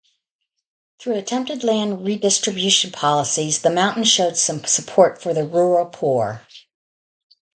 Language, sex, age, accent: English, female, 60-69, United States English